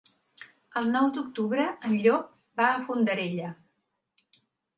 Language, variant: Catalan, Central